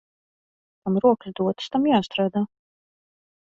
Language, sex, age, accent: Latvian, female, 40-49, Riga